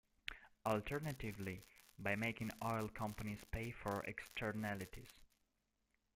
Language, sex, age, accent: English, male, 19-29, United States English